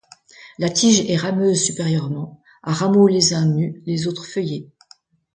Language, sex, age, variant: French, female, 60-69, Français de métropole